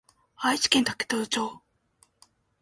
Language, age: Japanese, 19-29